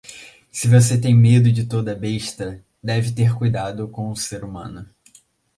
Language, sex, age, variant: Portuguese, male, under 19, Portuguese (Brasil)